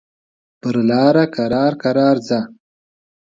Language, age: Pashto, 19-29